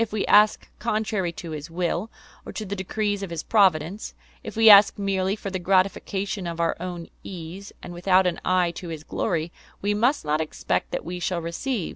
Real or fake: real